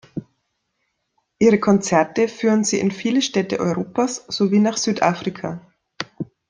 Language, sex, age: German, female, 30-39